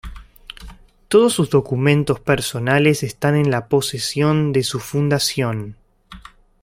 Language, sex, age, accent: Spanish, male, 19-29, Rioplatense: Argentina, Uruguay, este de Bolivia, Paraguay